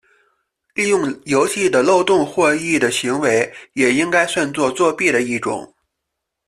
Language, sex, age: Chinese, male, 30-39